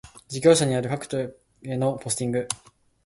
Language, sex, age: Japanese, male, 19-29